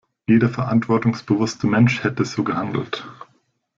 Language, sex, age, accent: German, male, 19-29, Deutschland Deutsch